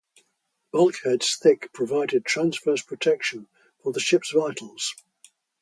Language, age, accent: English, 80-89, England English